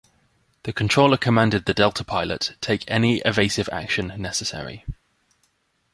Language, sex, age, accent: English, male, 19-29, England English